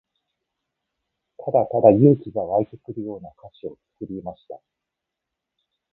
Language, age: Japanese, 50-59